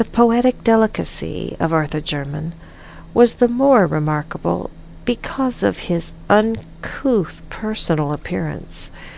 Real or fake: real